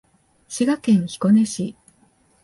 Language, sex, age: Japanese, female, 40-49